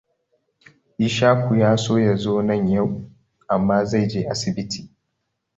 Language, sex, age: Hausa, male, 19-29